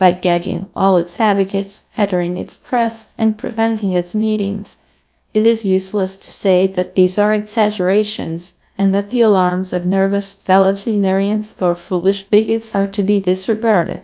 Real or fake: fake